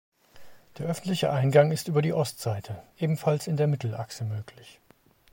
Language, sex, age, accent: German, male, 40-49, Deutschland Deutsch